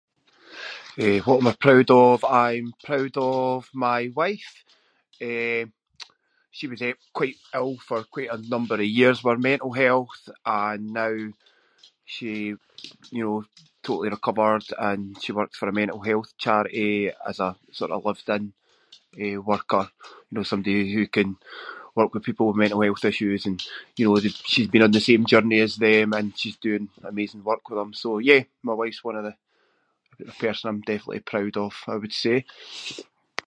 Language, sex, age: Scots, male, 40-49